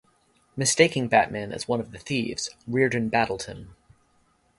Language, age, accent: English, 50-59, United States English